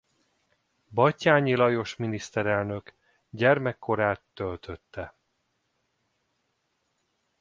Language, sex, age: Hungarian, male, 40-49